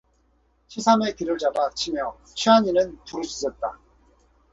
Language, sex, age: Korean, male, 40-49